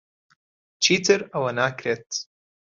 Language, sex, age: Central Kurdish, male, 19-29